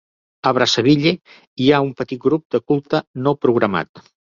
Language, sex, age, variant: Catalan, male, 60-69, Central